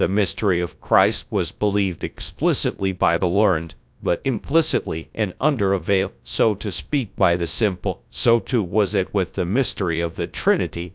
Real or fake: fake